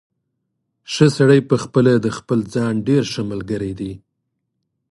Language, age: Pashto, 30-39